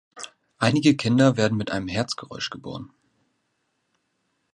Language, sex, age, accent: German, male, 19-29, Deutschland Deutsch